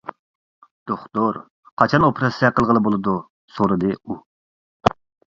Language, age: Uyghur, 30-39